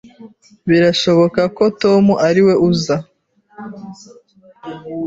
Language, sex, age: Kinyarwanda, female, 30-39